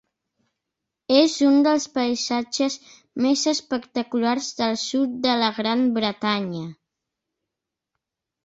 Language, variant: Catalan, Central